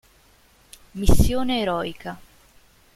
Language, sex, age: Italian, female, 19-29